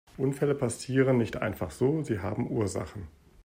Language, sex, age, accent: German, male, 40-49, Deutschland Deutsch